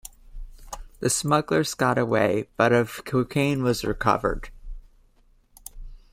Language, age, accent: English, 19-29, United States English